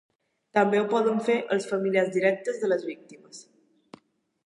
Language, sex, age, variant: Catalan, female, under 19, Balear